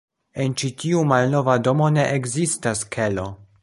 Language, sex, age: Esperanto, male, 19-29